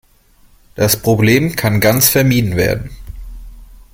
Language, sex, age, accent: German, male, 30-39, Deutschland Deutsch